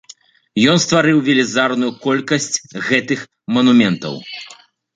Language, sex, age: Belarusian, male, 40-49